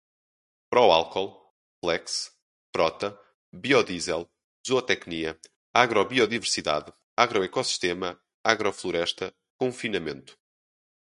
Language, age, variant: Portuguese, 19-29, Portuguese (Portugal)